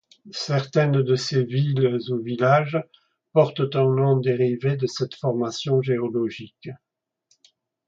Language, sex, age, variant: French, male, 60-69, Français de métropole